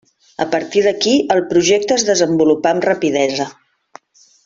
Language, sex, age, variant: Catalan, female, 50-59, Central